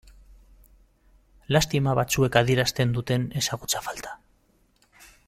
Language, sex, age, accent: Basque, male, 30-39, Mendebalekoa (Araba, Bizkaia, Gipuzkoako mendebaleko herri batzuk)